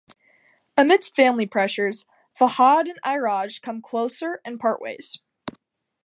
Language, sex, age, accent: English, female, under 19, United States English